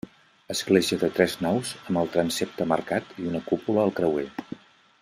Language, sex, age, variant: Catalan, male, 50-59, Central